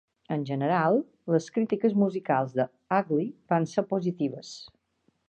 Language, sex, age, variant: Catalan, female, 60-69, Balear